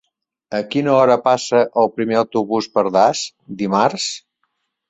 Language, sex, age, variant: Catalan, male, 60-69, Central